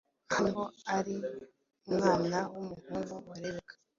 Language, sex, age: Kinyarwanda, female, 19-29